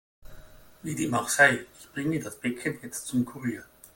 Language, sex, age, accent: German, male, 50-59, Deutschland Deutsch